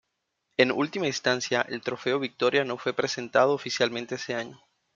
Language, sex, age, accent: Spanish, male, 19-29, Caribe: Cuba, Venezuela, Puerto Rico, República Dominicana, Panamá, Colombia caribeña, México caribeño, Costa del golfo de México